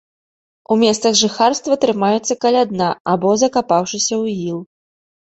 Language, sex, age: Belarusian, female, 30-39